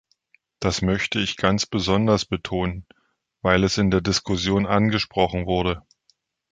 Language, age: German, 40-49